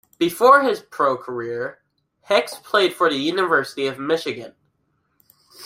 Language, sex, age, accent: English, male, under 19, United States English